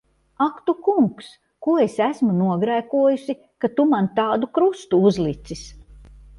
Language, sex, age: Latvian, female, 60-69